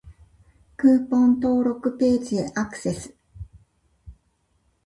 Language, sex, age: Japanese, female, 50-59